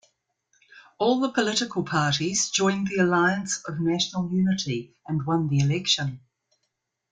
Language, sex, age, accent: English, female, 60-69, New Zealand English